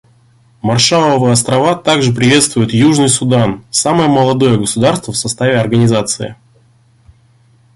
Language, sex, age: Russian, male, 30-39